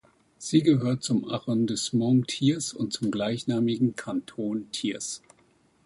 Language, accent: German, Deutschland Deutsch